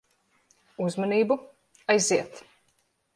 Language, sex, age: Latvian, female, 19-29